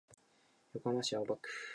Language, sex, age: Japanese, male, 19-29